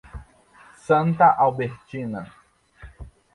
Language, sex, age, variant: Portuguese, male, 30-39, Portuguese (Brasil)